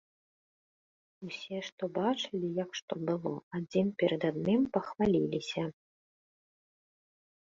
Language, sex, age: Belarusian, female, 40-49